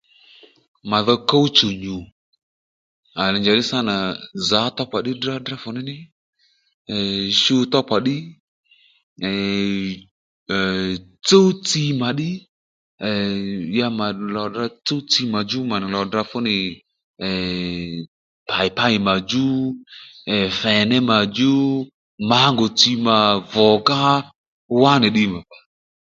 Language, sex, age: Lendu, male, 30-39